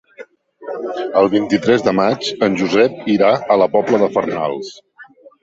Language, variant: Catalan, Central